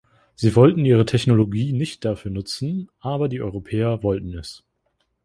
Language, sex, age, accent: German, male, 19-29, Deutschland Deutsch